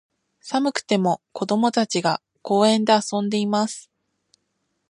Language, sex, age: Japanese, female, 19-29